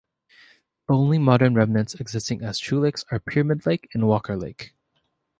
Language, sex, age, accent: English, male, 19-29, Canadian English